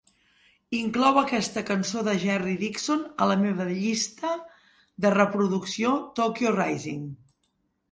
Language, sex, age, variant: Catalan, female, 50-59, Central